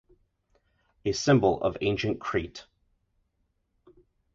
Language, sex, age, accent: English, male, 30-39, United States English